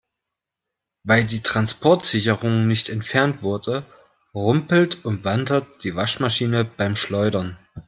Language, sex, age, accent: German, male, 30-39, Deutschland Deutsch